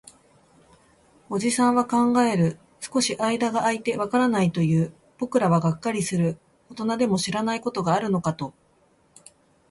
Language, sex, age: Japanese, female, 30-39